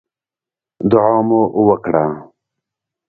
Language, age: Pashto, 19-29